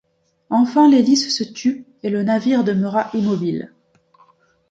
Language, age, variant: French, 19-29, Français de métropole